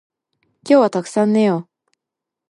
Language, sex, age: Japanese, female, 19-29